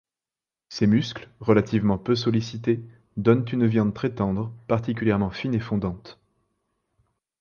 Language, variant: French, Français de métropole